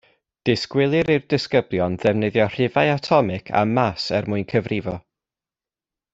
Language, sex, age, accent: Welsh, male, 30-39, Y Deyrnas Unedig Cymraeg